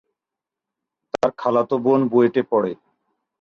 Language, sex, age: Bengali, male, 40-49